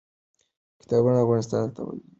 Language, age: Pashto, under 19